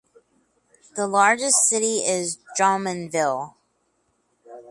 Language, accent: English, United States English